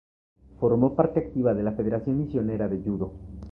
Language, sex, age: Spanish, male, 30-39